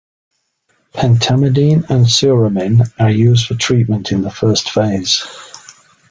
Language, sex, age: English, male, 60-69